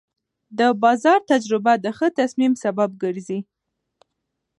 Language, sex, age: Pashto, female, under 19